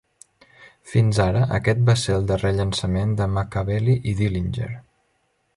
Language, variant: Catalan, Central